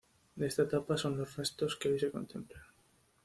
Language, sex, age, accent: Spanish, male, 19-29, España: Norte peninsular (Asturias, Castilla y León, Cantabria, País Vasco, Navarra, Aragón, La Rioja, Guadalajara, Cuenca)